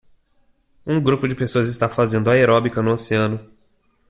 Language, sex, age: Portuguese, male, 19-29